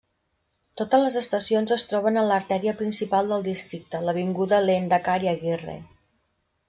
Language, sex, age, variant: Catalan, female, 50-59, Central